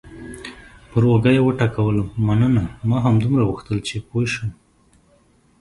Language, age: Pashto, 30-39